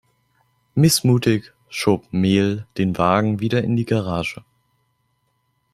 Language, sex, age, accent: German, male, 19-29, Deutschland Deutsch